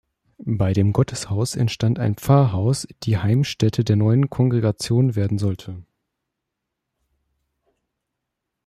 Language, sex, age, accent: German, male, 19-29, Deutschland Deutsch